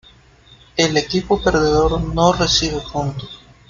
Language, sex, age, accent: Spanish, male, 19-29, México